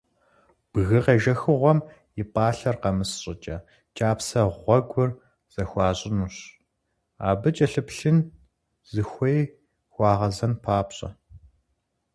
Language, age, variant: Kabardian, 19-29, Адыгэбзэ (Къэбэрдей, Кирил, псоми зэдай)